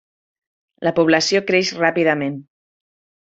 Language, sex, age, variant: Catalan, female, 30-39, Nord-Occidental